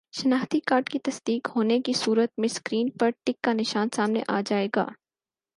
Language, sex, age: Urdu, female, 19-29